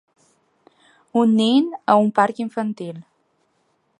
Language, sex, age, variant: Catalan, female, 19-29, Balear